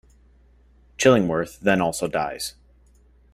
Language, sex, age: English, male, 19-29